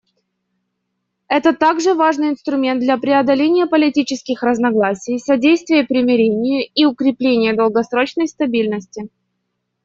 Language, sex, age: Russian, female, 19-29